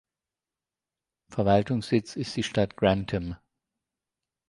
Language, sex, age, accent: German, male, 60-69, Deutschland Deutsch